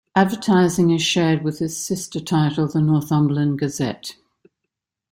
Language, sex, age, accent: English, female, 60-69, Australian English